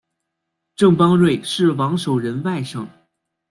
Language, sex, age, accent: Chinese, male, 30-39, 出生地：北京市